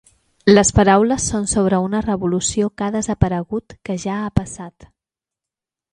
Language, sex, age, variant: Catalan, female, 30-39, Central